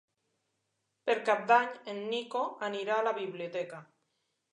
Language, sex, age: Catalan, female, 40-49